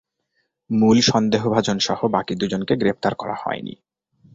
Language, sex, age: Bengali, male, 19-29